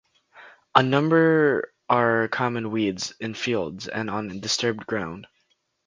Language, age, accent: English, under 19, United States English